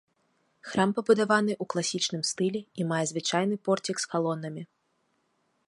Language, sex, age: Belarusian, female, 19-29